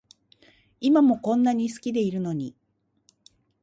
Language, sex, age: Japanese, female, 50-59